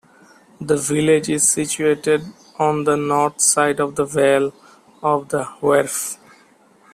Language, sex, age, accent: English, male, 19-29, India and South Asia (India, Pakistan, Sri Lanka)